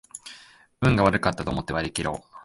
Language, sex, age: Japanese, male, 19-29